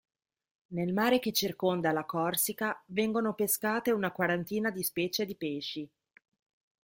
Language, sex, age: Italian, female, 30-39